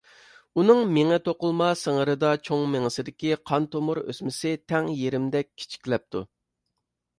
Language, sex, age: Uyghur, male, 30-39